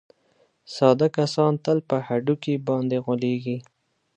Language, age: Pashto, 19-29